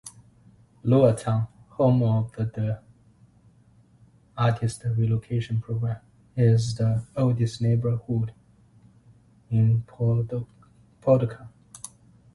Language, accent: English, United States English